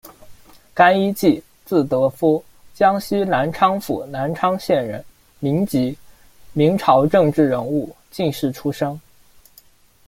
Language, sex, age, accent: Chinese, male, 19-29, 出生地：四川省